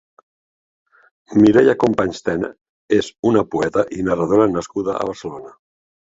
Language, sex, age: Catalan, male, 60-69